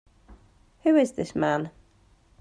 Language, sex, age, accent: English, female, 30-39, England English